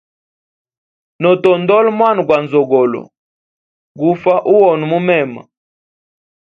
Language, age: Hemba, 19-29